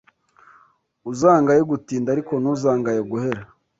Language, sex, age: Kinyarwanda, male, 19-29